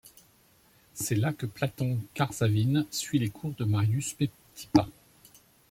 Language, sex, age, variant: French, male, 50-59, Français de métropole